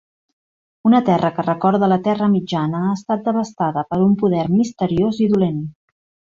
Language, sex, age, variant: Catalan, female, 40-49, Central